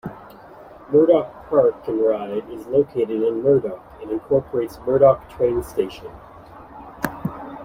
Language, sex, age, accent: English, male, 40-49, Canadian English